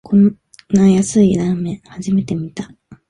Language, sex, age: Japanese, female, 19-29